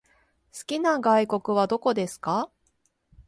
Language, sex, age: Japanese, female, 30-39